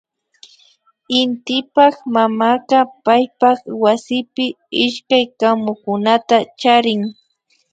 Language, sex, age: Imbabura Highland Quichua, female, 19-29